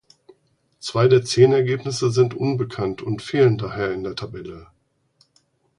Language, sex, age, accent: German, male, 40-49, Deutschland Deutsch